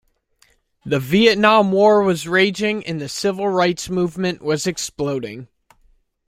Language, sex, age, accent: English, male, 19-29, United States English